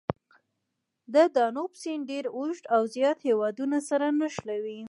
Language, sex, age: Pashto, female, 19-29